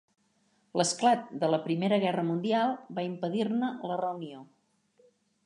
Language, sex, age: Catalan, female, 50-59